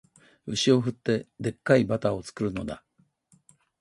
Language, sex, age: Japanese, male, 70-79